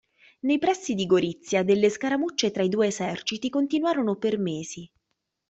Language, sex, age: Italian, female, 30-39